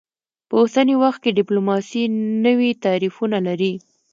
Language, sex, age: Pashto, female, 19-29